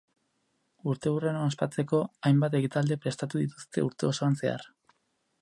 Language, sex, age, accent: Basque, male, 19-29, Erdialdekoa edo Nafarra (Gipuzkoa, Nafarroa)